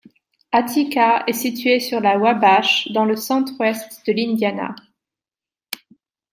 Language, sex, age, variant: French, female, 19-29, Français de métropole